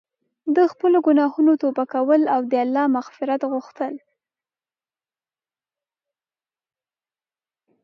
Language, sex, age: Pashto, female, 19-29